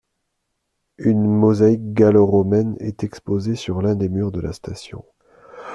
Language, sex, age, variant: French, male, 30-39, Français de métropole